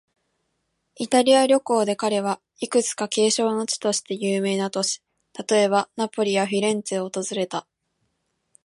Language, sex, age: Japanese, female, 19-29